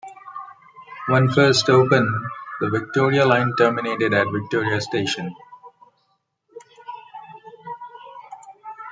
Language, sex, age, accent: English, male, 30-39, India and South Asia (India, Pakistan, Sri Lanka)